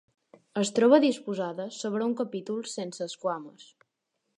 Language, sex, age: Catalan, female, under 19